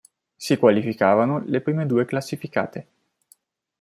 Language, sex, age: Italian, male, 19-29